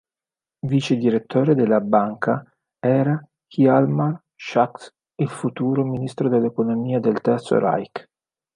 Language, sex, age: Italian, male, 40-49